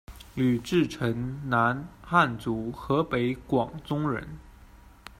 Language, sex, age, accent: Chinese, male, 19-29, 出生地：浙江省